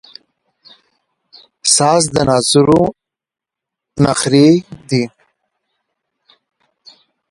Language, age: Pashto, 30-39